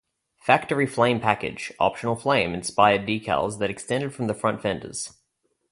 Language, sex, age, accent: English, male, 19-29, Australian English